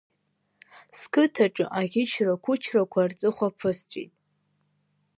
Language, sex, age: Abkhazian, female, under 19